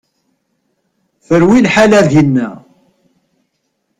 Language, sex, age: Kabyle, male, 50-59